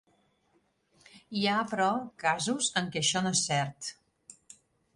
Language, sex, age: Catalan, female, 50-59